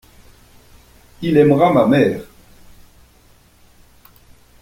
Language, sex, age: French, male, 70-79